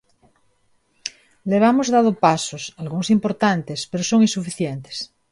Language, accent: Galician, Neofalante